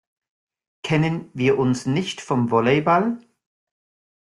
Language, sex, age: German, male, 40-49